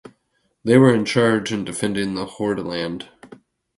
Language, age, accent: English, 30-39, United States English